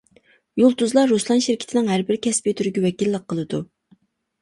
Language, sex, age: Uyghur, female, 19-29